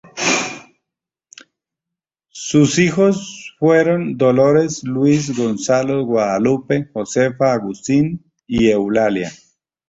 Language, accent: Spanish, Andino-Pacífico: Colombia, Perú, Ecuador, oeste de Bolivia y Venezuela andina